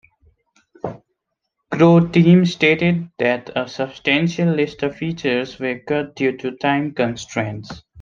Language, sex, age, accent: English, male, 19-29, United States English